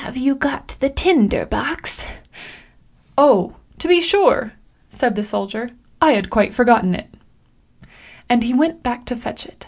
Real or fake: real